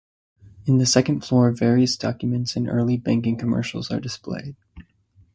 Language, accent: English, United States English